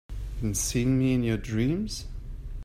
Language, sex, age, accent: English, male, 30-39, England English